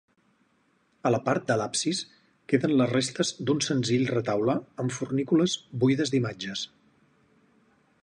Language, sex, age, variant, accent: Catalan, male, 40-49, Central, central